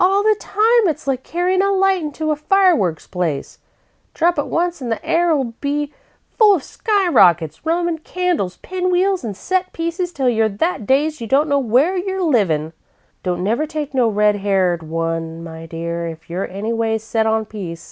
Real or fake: real